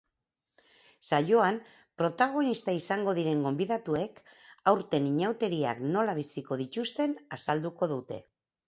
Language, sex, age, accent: Basque, female, 50-59, Mendebalekoa (Araba, Bizkaia, Gipuzkoako mendebaleko herri batzuk)